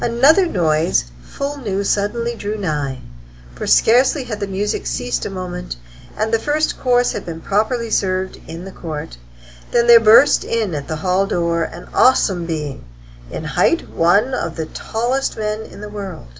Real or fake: real